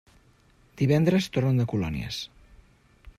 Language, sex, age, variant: Catalan, male, 30-39, Central